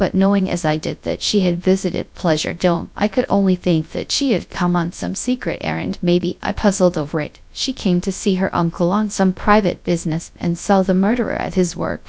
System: TTS, GradTTS